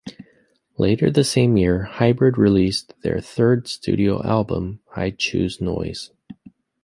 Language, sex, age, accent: English, male, 30-39, United States English